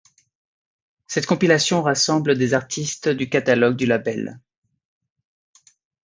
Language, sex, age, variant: French, male, 30-39, Français de métropole